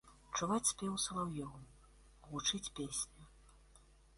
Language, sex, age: Belarusian, female, 30-39